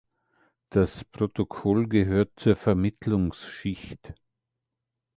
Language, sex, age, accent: German, male, 60-69, Österreichisches Deutsch